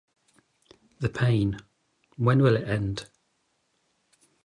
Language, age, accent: English, 50-59, England English